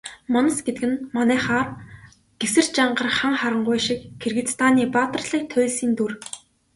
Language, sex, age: Mongolian, female, 19-29